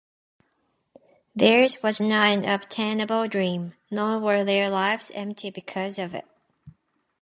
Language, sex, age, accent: English, female, 30-39, United States English